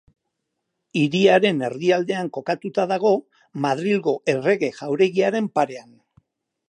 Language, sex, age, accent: Basque, male, 60-69, Mendebalekoa (Araba, Bizkaia, Gipuzkoako mendebaleko herri batzuk)